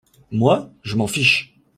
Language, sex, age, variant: French, male, 19-29, Français de métropole